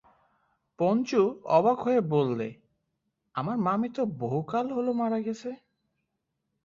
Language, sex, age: Bengali, male, 19-29